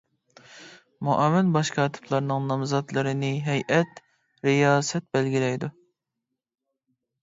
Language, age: Uyghur, 19-29